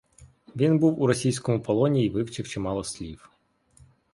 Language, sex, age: Ukrainian, male, 19-29